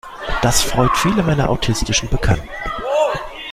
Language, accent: German, Deutschland Deutsch